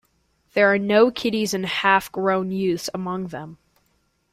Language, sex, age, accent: English, male, under 19, United States English